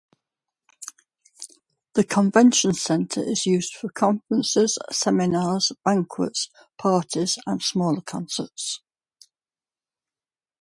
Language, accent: English, England English